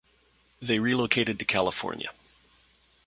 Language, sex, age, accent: English, male, 50-59, Canadian English